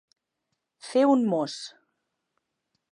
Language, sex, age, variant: Catalan, female, 40-49, Central